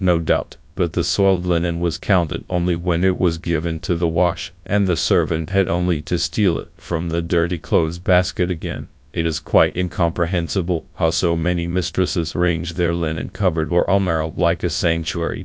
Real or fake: fake